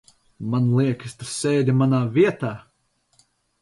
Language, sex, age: Latvian, male, 19-29